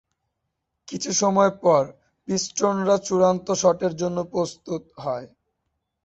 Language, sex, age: Bengali, male, 19-29